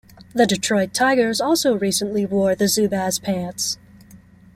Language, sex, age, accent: English, female, 19-29, United States English